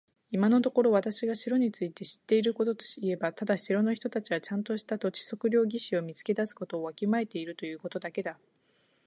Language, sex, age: Japanese, female, 19-29